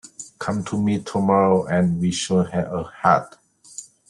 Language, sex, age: English, male, 40-49